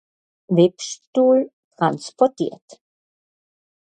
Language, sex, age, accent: German, female, 60-69, Österreichisches Deutsch